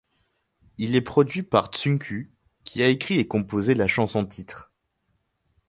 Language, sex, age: French, male, 19-29